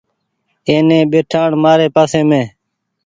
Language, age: Goaria, 19-29